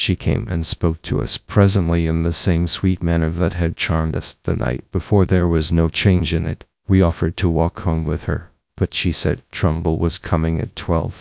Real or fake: fake